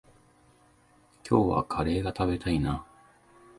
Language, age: Japanese, 19-29